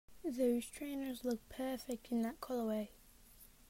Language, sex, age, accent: English, female, under 19, England English